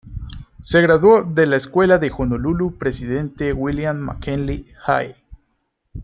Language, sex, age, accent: Spanish, male, 19-29, México